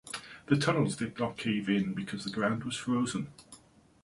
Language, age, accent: English, 40-49, England English